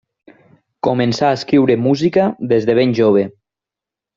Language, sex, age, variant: Catalan, male, 19-29, Nord-Occidental